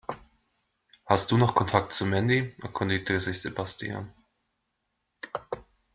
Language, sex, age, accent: German, male, 19-29, Deutschland Deutsch